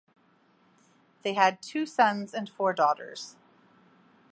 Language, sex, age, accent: English, female, 40-49, United States English